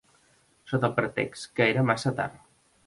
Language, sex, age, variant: Catalan, male, 30-39, Central